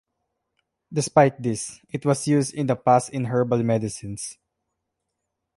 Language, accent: English, Filipino